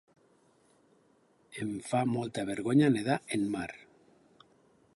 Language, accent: Catalan, Lleida